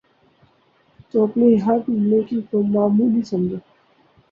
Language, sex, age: Urdu, male, 19-29